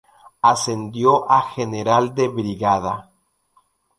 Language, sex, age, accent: Spanish, male, 19-29, Andino-Pacífico: Colombia, Perú, Ecuador, oeste de Bolivia y Venezuela andina